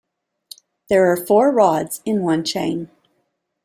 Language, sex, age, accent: English, female, 40-49, United States English